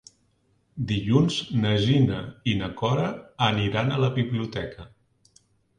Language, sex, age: Catalan, male, 50-59